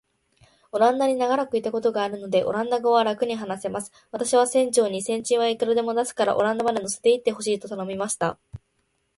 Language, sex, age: Japanese, female, 19-29